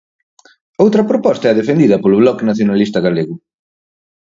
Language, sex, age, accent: Galician, male, 40-49, Oriental (común en zona oriental)